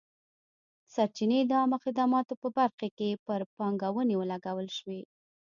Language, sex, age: Pashto, female, 30-39